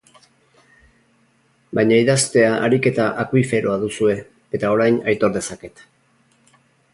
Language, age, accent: Basque, 60-69, Erdialdekoa edo Nafarra (Gipuzkoa, Nafarroa)